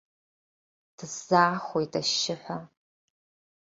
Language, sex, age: Abkhazian, female, 40-49